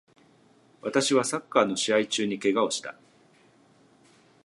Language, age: Japanese, 40-49